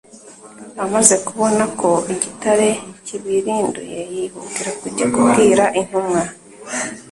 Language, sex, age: Kinyarwanda, female, 19-29